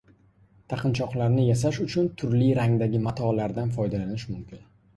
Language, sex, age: Uzbek, male, 19-29